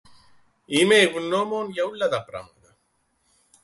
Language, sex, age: Greek, male, 40-49